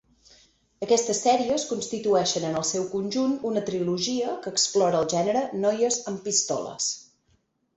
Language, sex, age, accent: Catalan, female, 30-39, Garrotxi